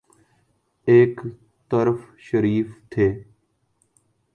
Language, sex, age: Urdu, male, 19-29